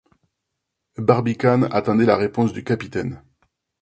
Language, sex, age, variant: French, male, 40-49, Français de métropole